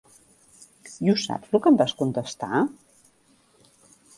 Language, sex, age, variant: Catalan, female, 40-49, Central